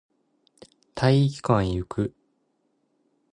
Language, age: Japanese, 19-29